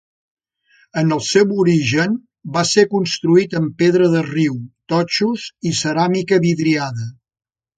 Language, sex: Catalan, male